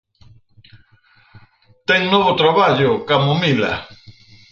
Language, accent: Galician, Atlántico (seseo e gheada)